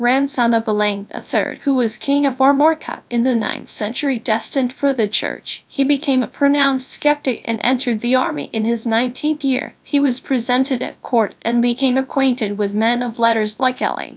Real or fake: fake